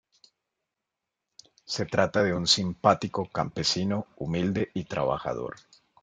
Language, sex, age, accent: Spanish, male, 40-49, Andino-Pacífico: Colombia, Perú, Ecuador, oeste de Bolivia y Venezuela andina